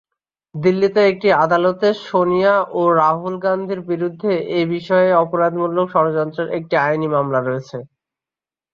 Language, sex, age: Bengali, male, 19-29